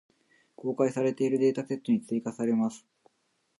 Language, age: Japanese, 40-49